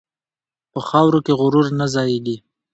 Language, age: Pashto, 19-29